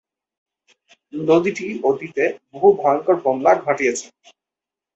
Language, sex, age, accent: Bengali, male, 19-29, Bangladeshi